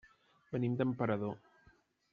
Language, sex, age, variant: Catalan, male, 30-39, Central